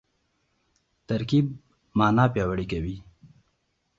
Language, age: Pashto, 19-29